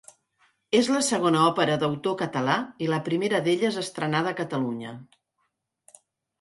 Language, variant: Catalan, Central